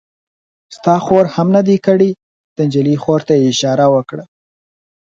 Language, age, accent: Pashto, 19-29, کندهارۍ لهجه